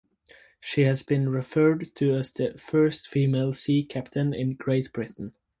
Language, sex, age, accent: English, male, under 19, United States English